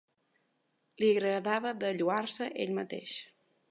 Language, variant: Catalan, Balear